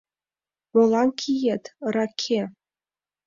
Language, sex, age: Mari, female, 19-29